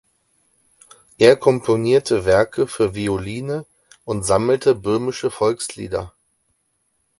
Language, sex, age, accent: German, male, 30-39, Deutschland Deutsch